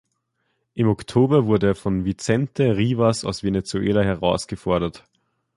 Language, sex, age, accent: German, male, under 19, Österreichisches Deutsch